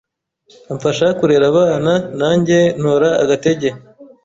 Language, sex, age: Kinyarwanda, male, 19-29